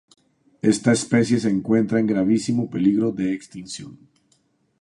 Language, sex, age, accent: Spanish, male, 50-59, Andino-Pacífico: Colombia, Perú, Ecuador, oeste de Bolivia y Venezuela andina